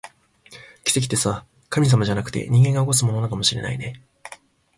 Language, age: Japanese, 19-29